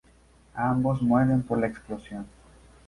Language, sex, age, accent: Spanish, male, 19-29, México